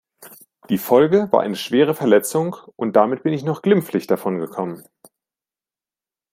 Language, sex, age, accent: German, male, 19-29, Deutschland Deutsch